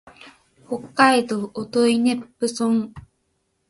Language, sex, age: Japanese, female, under 19